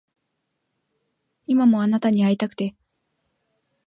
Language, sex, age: Japanese, female, 19-29